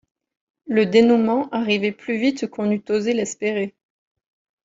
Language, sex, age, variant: French, female, 30-39, Français de métropole